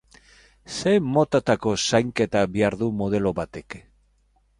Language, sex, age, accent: Basque, male, 60-69, Mendebalekoa (Araba, Bizkaia, Gipuzkoako mendebaleko herri batzuk)